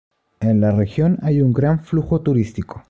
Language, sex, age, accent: Spanish, male, 19-29, Chileno: Chile, Cuyo